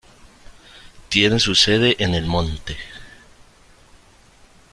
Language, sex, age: Spanish, male, 19-29